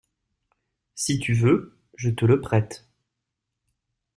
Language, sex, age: French, male, 19-29